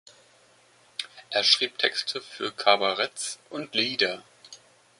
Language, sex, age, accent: German, male, 30-39, Deutschland Deutsch